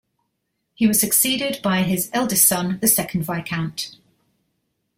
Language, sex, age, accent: English, female, 40-49, England English